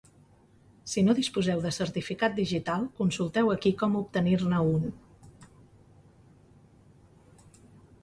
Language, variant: Catalan, Central